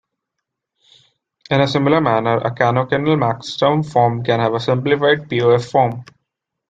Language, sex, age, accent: English, male, 19-29, India and South Asia (India, Pakistan, Sri Lanka)